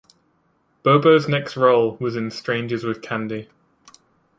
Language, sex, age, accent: English, male, 19-29, England English